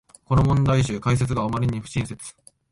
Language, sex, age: Japanese, male, 19-29